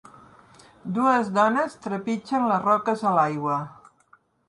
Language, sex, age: Catalan, female, 60-69